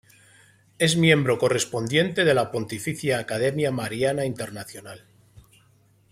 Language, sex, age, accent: Spanish, male, 40-49, España: Norte peninsular (Asturias, Castilla y León, Cantabria, País Vasco, Navarra, Aragón, La Rioja, Guadalajara, Cuenca)